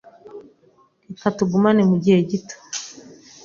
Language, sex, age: Kinyarwanda, female, 40-49